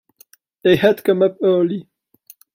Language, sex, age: English, male, 19-29